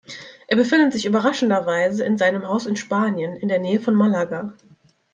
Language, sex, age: German, female, 19-29